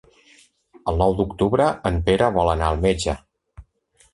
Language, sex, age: Catalan, male, 50-59